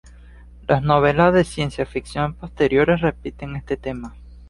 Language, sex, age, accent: Spanish, male, 19-29, Caribe: Cuba, Venezuela, Puerto Rico, República Dominicana, Panamá, Colombia caribeña, México caribeño, Costa del golfo de México